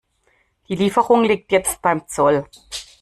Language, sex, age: German, female, 40-49